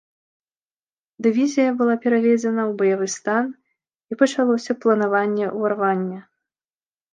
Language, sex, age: Belarusian, female, 19-29